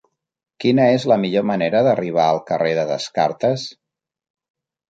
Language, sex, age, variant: Catalan, male, 40-49, Central